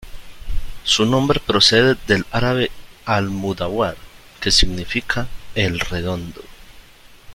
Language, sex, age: Spanish, male, 19-29